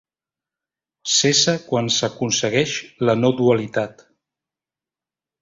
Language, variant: Catalan, Central